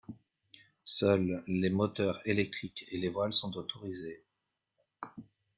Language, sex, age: French, male, 50-59